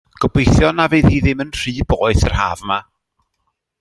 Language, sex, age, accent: Welsh, male, 40-49, Y Deyrnas Unedig Cymraeg